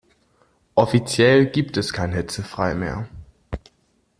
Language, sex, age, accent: German, male, 19-29, Deutschland Deutsch